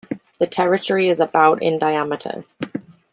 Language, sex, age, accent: English, female, 30-39, England English